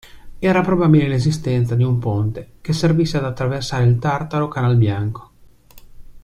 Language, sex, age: Italian, male, 30-39